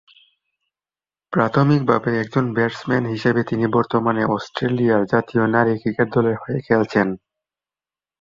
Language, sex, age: Bengali, male, 19-29